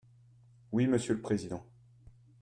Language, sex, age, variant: French, male, 40-49, Français de métropole